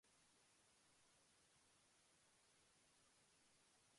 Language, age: Spanish, under 19